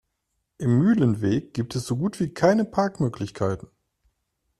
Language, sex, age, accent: German, male, 30-39, Deutschland Deutsch